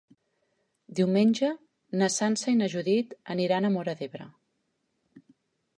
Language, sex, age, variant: Catalan, female, 40-49, Central